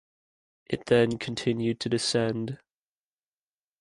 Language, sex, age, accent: English, male, 19-29, Australian English